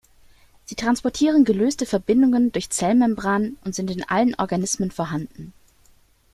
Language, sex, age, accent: German, female, 30-39, Deutschland Deutsch